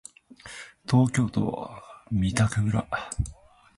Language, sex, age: Japanese, male, 19-29